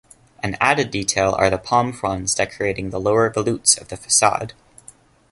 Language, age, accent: English, 19-29, Canadian English